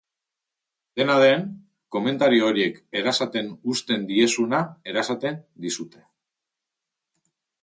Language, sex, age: Basque, male, 40-49